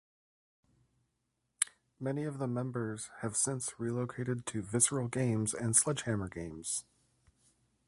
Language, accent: English, United States English